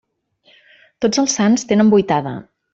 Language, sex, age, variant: Catalan, female, 40-49, Central